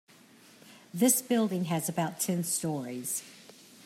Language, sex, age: English, female, 50-59